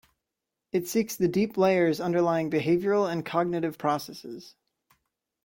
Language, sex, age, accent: English, male, 19-29, United States English